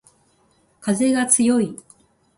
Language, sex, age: Japanese, female, 60-69